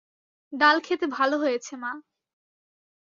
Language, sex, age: Bengali, female, 19-29